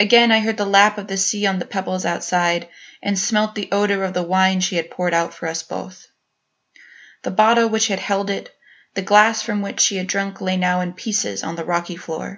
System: none